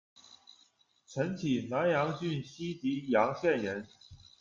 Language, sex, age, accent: Chinese, male, 19-29, 出生地：辽宁省